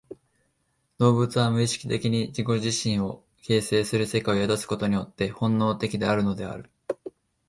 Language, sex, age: Japanese, male, 19-29